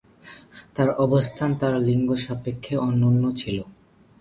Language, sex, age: Bengali, male, under 19